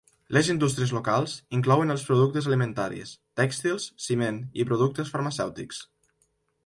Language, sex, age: Catalan, male, under 19